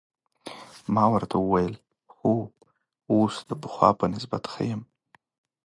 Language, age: Pashto, 19-29